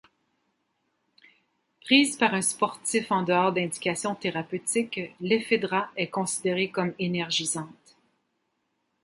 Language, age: French, 50-59